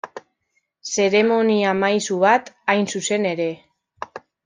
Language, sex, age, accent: Basque, female, 19-29, Mendebalekoa (Araba, Bizkaia, Gipuzkoako mendebaleko herri batzuk)